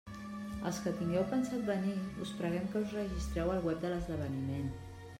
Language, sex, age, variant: Catalan, female, 40-49, Central